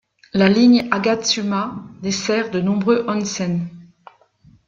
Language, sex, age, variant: French, female, 50-59, Français de métropole